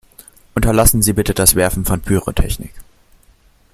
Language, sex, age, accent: German, male, 19-29, Deutschland Deutsch